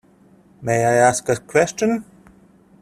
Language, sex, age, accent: English, male, 40-49, Australian English